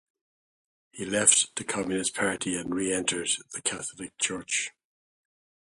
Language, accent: English, Irish English